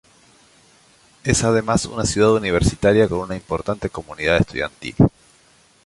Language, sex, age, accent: Spanish, male, 40-49, Rioplatense: Argentina, Uruguay, este de Bolivia, Paraguay